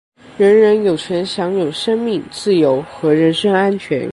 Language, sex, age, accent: Chinese, male, under 19, 出生地：江西省